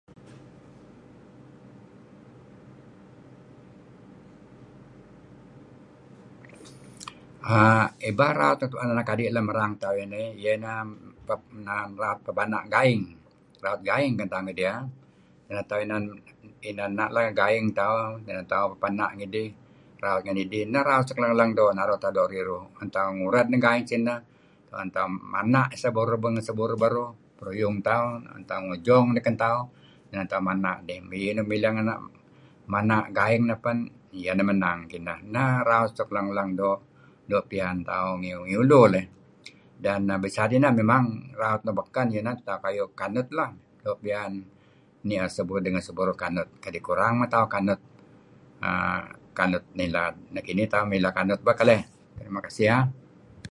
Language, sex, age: Kelabit, male, 70-79